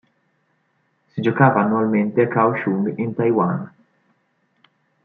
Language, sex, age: Italian, male, 19-29